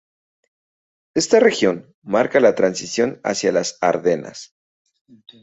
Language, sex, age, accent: Spanish, male, 19-29, México